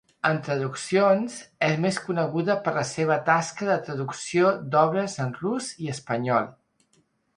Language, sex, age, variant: Catalan, male, 50-59, Central